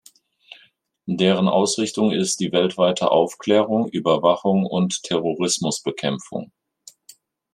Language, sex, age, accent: German, male, 50-59, Deutschland Deutsch